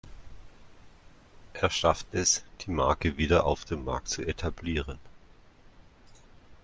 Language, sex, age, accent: German, male, 30-39, Deutschland Deutsch